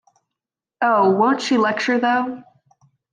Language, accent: English, United States English